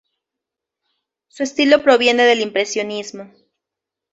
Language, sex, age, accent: Spanish, female, 19-29, Andino-Pacífico: Colombia, Perú, Ecuador, oeste de Bolivia y Venezuela andina